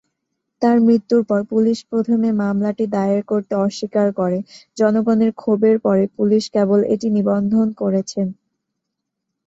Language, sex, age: Bengali, female, under 19